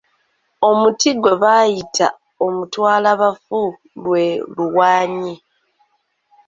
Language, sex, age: Ganda, female, 19-29